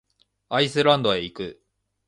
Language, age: Japanese, 19-29